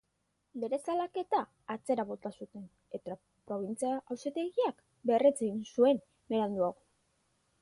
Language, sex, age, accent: Basque, female, 19-29, Mendebalekoa (Araba, Bizkaia, Gipuzkoako mendebaleko herri batzuk)